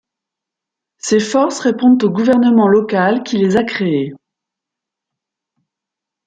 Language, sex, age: French, female, 40-49